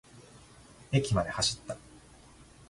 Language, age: Japanese, 30-39